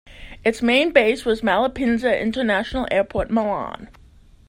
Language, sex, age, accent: English, female, 30-39, United States English